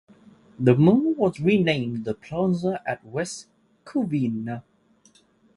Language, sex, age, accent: English, male, 30-39, England English